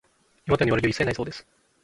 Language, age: Japanese, 19-29